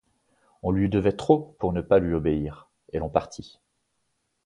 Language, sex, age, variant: French, male, 30-39, Français de métropole